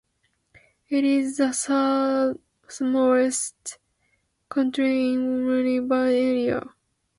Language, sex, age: English, female, 19-29